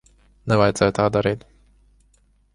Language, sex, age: Latvian, male, 19-29